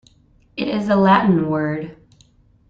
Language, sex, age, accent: English, female, 19-29, United States English